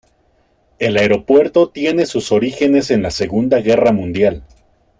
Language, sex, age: Spanish, male, 30-39